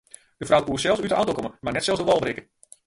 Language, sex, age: Western Frisian, male, 50-59